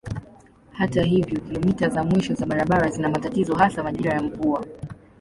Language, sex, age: Swahili, female, 19-29